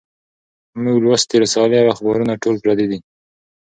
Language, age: Pashto, 19-29